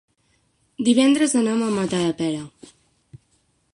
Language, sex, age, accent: Catalan, female, 19-29, central; septentrional